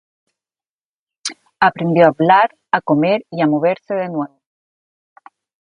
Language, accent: Spanish, Chileno: Chile, Cuyo